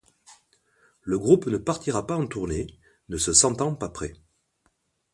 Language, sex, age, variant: French, male, 50-59, Français de métropole